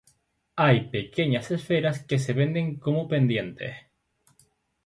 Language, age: Spanish, 19-29